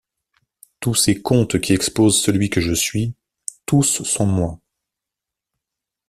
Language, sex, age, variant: French, male, 40-49, Français de métropole